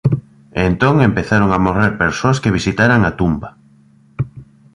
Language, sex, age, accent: Galician, male, 19-29, Normativo (estándar)